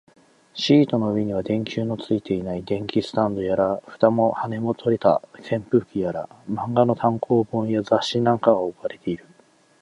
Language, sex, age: Japanese, male, 40-49